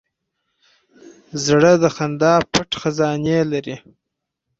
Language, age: Pashto, 19-29